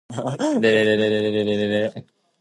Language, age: English, 19-29